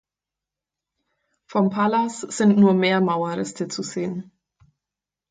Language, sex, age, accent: German, female, 19-29, Deutschland Deutsch